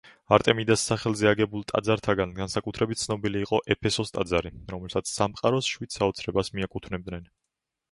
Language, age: Georgian, under 19